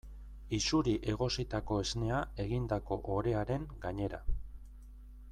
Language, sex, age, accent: Basque, male, 40-49, Erdialdekoa edo Nafarra (Gipuzkoa, Nafarroa)